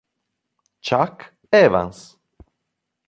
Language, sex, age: Italian, male, 30-39